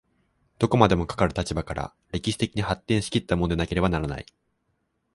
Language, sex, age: Japanese, male, 19-29